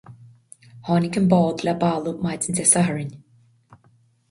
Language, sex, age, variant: Irish, female, 30-39, Gaeilge Chonnacht